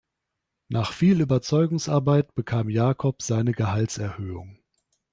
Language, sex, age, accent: German, male, 30-39, Deutschland Deutsch